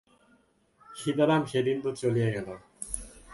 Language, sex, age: Bengali, male, 19-29